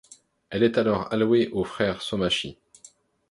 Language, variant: French, Français de métropole